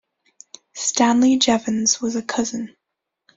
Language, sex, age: English, female, under 19